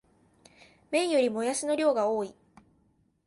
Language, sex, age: Japanese, female, under 19